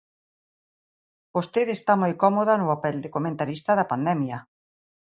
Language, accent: Galician, Atlántico (seseo e gheada)